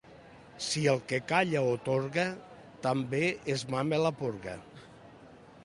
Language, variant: Catalan, Septentrional